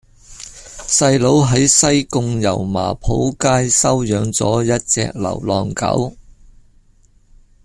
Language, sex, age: Cantonese, male, 50-59